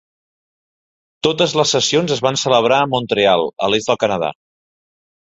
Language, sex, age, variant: Catalan, male, 40-49, Central